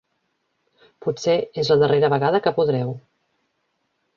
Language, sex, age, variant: Catalan, female, 40-49, Central